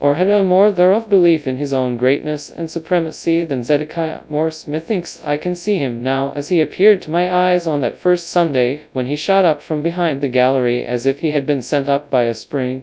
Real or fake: fake